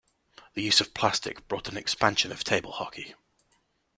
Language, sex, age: English, male, 19-29